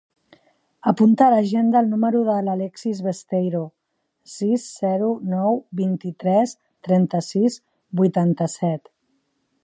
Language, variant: Catalan, Central